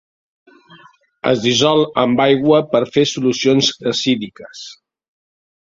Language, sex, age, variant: Catalan, male, 50-59, Central